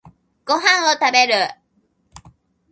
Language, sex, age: Japanese, female, 19-29